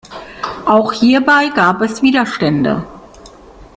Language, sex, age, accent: German, female, 50-59, Deutschland Deutsch